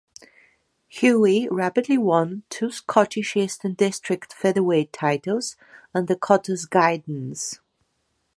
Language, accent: English, Eastern European